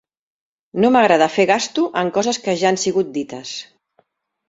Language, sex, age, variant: Catalan, female, 50-59, Central